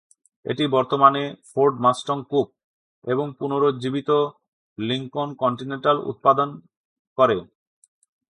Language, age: Bengali, 30-39